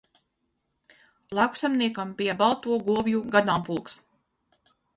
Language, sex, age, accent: Latvian, female, 50-59, Latgaliešu